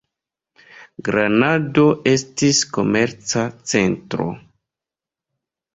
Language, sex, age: Esperanto, male, 30-39